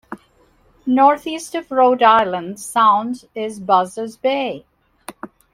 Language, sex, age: English, female, 60-69